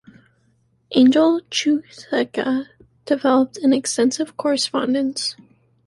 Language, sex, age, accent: English, female, 19-29, United States English